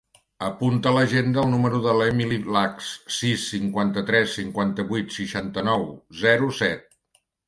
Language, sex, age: Catalan, male, 60-69